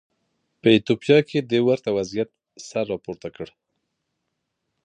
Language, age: Pashto, 30-39